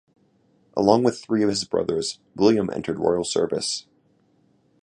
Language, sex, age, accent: English, male, 19-29, United States English